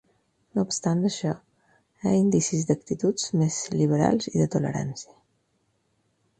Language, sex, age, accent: Catalan, female, 40-49, mallorquí